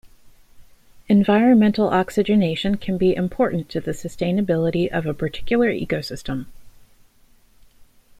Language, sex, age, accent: English, female, 40-49, United States English